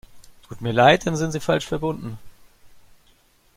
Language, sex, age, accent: German, male, 40-49, Deutschland Deutsch